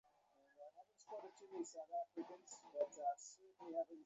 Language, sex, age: Bengali, male, 19-29